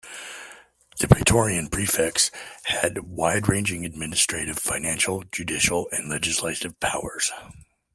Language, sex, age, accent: English, male, 40-49, United States English